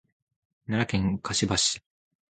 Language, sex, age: Japanese, male, 19-29